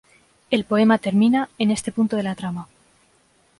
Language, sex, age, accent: Spanish, female, 30-39, España: Centro-Sur peninsular (Madrid, Toledo, Castilla-La Mancha)